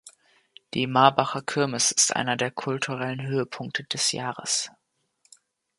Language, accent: German, Deutschland Deutsch